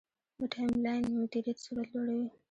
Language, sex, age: Pashto, female, 19-29